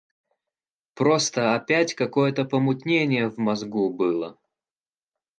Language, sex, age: Russian, male, 19-29